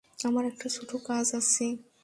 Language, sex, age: Bengali, female, 19-29